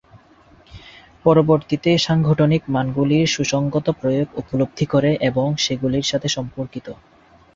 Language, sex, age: Bengali, male, 19-29